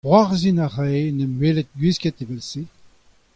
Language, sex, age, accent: Breton, male, 60-69, Kerneveg